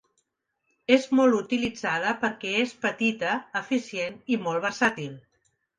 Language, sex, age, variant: Catalan, female, 50-59, Central